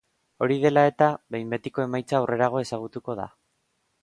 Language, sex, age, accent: Basque, male, 19-29, Erdialdekoa edo Nafarra (Gipuzkoa, Nafarroa)